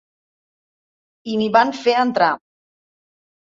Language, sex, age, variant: Catalan, female, 50-59, Central